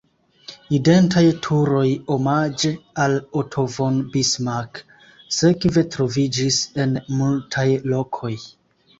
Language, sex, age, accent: Esperanto, male, 19-29, Internacia